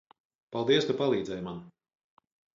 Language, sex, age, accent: Latvian, male, 50-59, Vidus dialekts